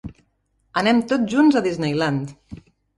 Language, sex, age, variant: Catalan, female, 40-49, Central